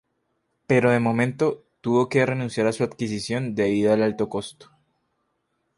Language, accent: Spanish, Andino-Pacífico: Colombia, Perú, Ecuador, oeste de Bolivia y Venezuela andina